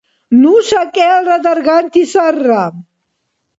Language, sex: Dargwa, female